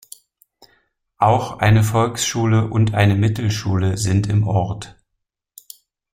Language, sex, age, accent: German, male, 30-39, Deutschland Deutsch